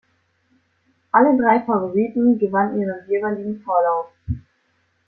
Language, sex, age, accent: German, female, under 19, Deutschland Deutsch